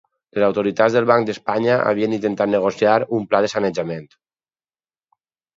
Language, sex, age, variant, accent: Catalan, male, 30-39, Valencià meridional, valencià